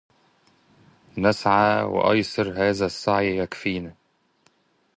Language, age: Arabic, 30-39